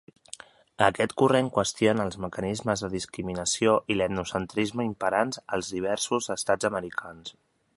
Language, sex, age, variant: Catalan, male, 19-29, Central